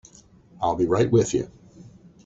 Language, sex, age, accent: English, male, 70-79, United States English